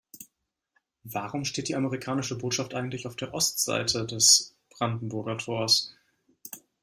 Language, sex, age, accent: German, male, 19-29, Deutschland Deutsch